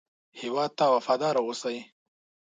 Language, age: Pashto, 19-29